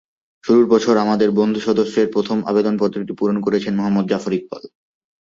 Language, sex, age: Bengali, male, 19-29